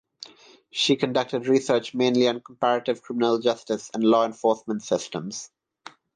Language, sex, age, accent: English, male, 19-29, India and South Asia (India, Pakistan, Sri Lanka)